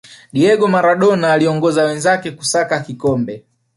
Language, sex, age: Swahili, male, 19-29